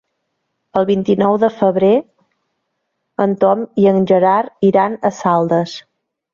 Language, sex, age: Catalan, female, 40-49